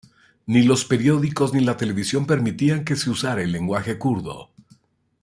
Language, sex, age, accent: Spanish, male, 40-49, México